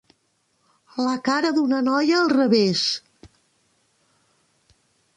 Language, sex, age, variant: Catalan, female, 60-69, Central